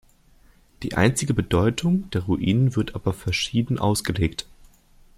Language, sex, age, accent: German, male, 19-29, Deutschland Deutsch